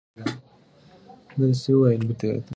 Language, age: Pashto, 30-39